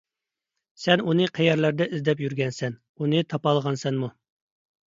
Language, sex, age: Uyghur, male, 30-39